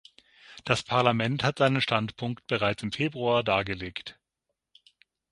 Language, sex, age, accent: German, male, 50-59, Deutschland Deutsch; Süddeutsch